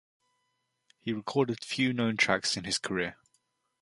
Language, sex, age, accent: English, male, 19-29, England English